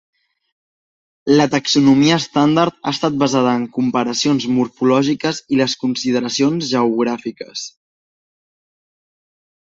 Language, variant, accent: Catalan, Central, central